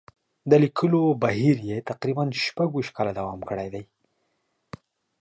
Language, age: Pashto, 19-29